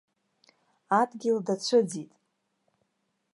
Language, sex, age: Abkhazian, female, 30-39